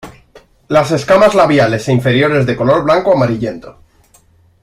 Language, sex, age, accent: Spanish, male, under 19, España: Centro-Sur peninsular (Madrid, Toledo, Castilla-La Mancha)